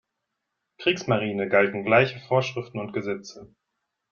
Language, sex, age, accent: German, male, 30-39, Deutschland Deutsch